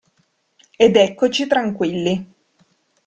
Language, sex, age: Italian, female, 19-29